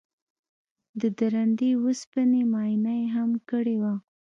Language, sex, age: Pashto, female, 19-29